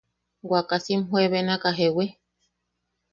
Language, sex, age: Yaqui, female, 30-39